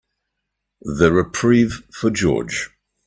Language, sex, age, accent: English, male, 40-49, New Zealand English